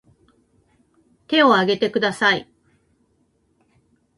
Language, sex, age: Japanese, female, 50-59